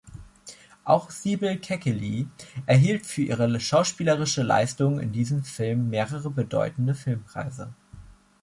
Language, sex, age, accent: German, male, 19-29, Deutschland Deutsch